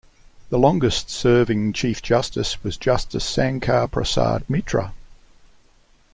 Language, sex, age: English, male, 60-69